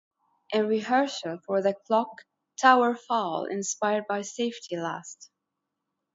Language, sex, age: English, female, 30-39